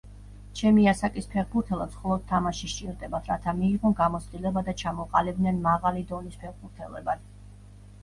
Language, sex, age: Georgian, female, 40-49